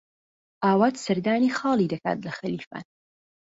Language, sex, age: Central Kurdish, female, 19-29